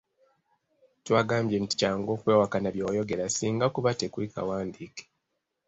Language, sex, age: Ganda, male, 90+